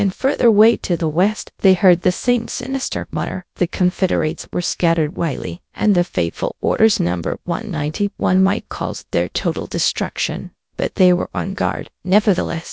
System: TTS, GradTTS